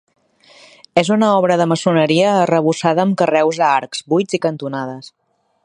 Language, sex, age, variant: Catalan, female, 30-39, Nord-Occidental